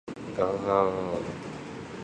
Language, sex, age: Japanese, male, 19-29